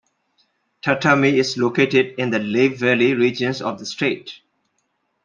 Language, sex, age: English, male, 40-49